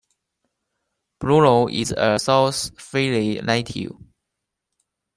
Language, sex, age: English, male, 19-29